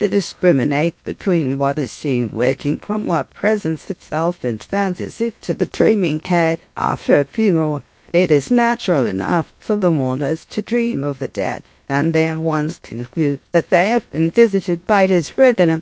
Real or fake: fake